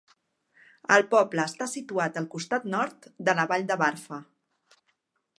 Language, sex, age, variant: Catalan, female, 50-59, Central